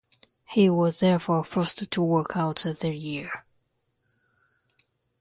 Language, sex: English, female